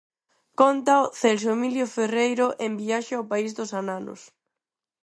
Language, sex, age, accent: Galician, female, under 19, Neofalante